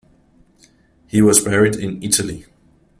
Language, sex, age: English, male, 19-29